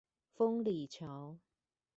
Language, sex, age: Chinese, female, 50-59